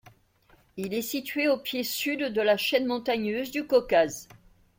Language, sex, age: French, female, 60-69